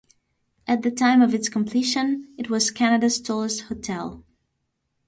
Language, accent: English, United States English